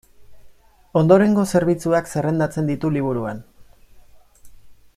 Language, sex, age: Basque, male, 40-49